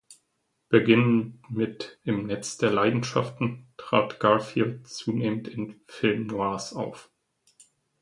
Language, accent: German, Deutschland Deutsch